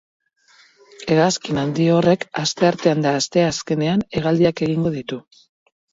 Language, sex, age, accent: Basque, female, 40-49, Mendebalekoa (Araba, Bizkaia, Gipuzkoako mendebaleko herri batzuk)